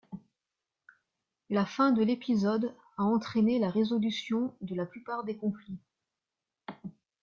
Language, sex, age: French, female, 30-39